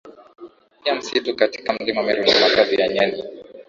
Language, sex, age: Swahili, male, 19-29